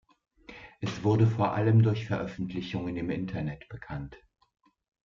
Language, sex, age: German, female, 50-59